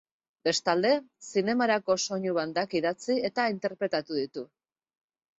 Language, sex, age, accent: Basque, female, 50-59, Mendebalekoa (Araba, Bizkaia, Gipuzkoako mendebaleko herri batzuk)